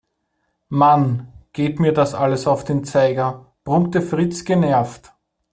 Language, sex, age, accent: German, male, 30-39, Österreichisches Deutsch